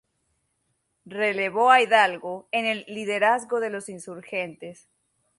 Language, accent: Spanish, América central; Caribe: Cuba, Venezuela, Puerto Rico, República Dominicana, Panamá, Colombia caribeña, México caribeño, Costa del golfo de México